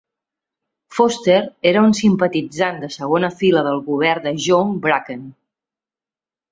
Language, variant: Catalan, Central